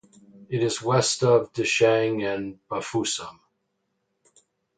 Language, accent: English, United States English